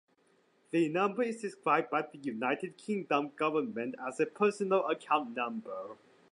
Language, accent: English, United States English